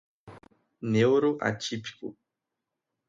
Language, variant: Portuguese, Portuguese (Brasil)